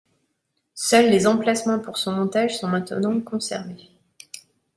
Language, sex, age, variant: French, female, 30-39, Français de métropole